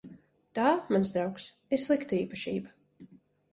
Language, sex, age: Latvian, female, 30-39